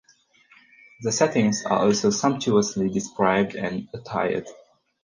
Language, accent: English, United States English